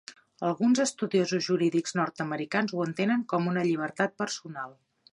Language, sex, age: Catalan, female, 40-49